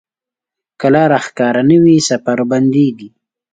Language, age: Pashto, 19-29